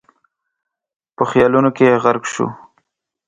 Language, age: Pashto, 19-29